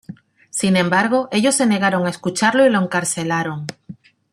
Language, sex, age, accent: Spanish, female, 40-49, España: Islas Canarias